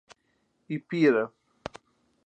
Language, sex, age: Portuguese, male, 40-49